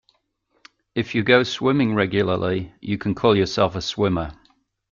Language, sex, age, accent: English, male, 50-59, England English